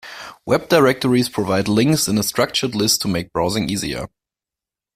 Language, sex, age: English, male, 19-29